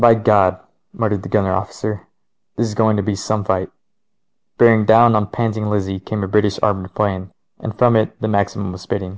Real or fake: real